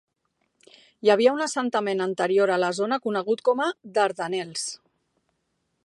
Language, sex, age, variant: Catalan, female, 50-59, Central